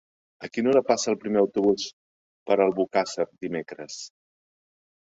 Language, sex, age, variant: Catalan, male, 50-59, Central